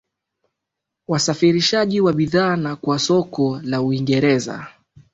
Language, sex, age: Swahili, male, 19-29